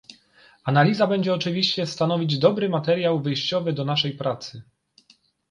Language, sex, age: Polish, male, 30-39